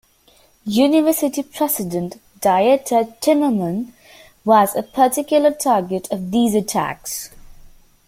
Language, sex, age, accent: English, female, under 19, United States English